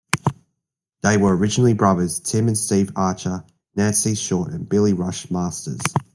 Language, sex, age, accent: English, male, 19-29, Australian English